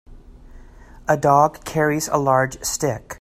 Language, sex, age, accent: English, male, 40-49, United States English